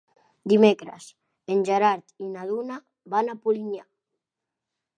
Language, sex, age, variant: Catalan, female, 40-49, Central